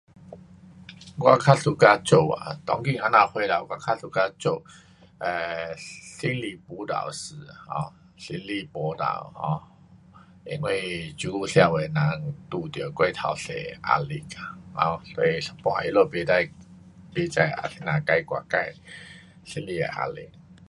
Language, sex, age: Pu-Xian Chinese, male, 50-59